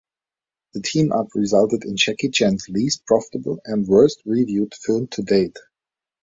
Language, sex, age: English, male, 30-39